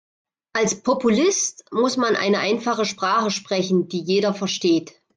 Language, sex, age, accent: German, female, 40-49, Deutschland Deutsch